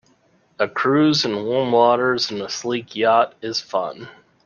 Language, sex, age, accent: English, male, 30-39, United States English